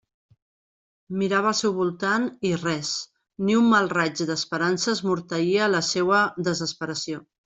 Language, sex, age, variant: Catalan, female, 50-59, Central